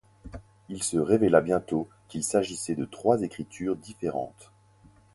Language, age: French, 30-39